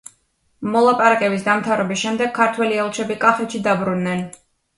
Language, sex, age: Georgian, female, 19-29